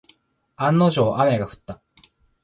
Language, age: Japanese, 19-29